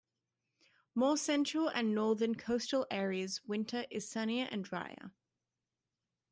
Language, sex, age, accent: English, female, 19-29, Australian English